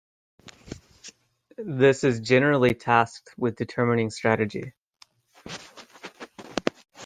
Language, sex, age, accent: English, male, 30-39, United States English